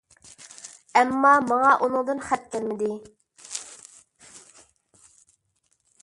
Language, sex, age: Uyghur, female, under 19